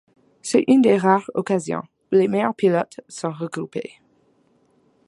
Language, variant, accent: French, Français d'Amérique du Nord, Français du Canada